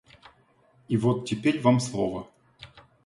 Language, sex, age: Russian, male, 40-49